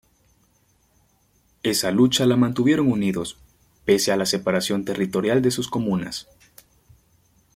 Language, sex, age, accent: Spanish, male, 19-29, México